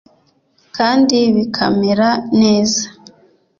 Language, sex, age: Kinyarwanda, female, 40-49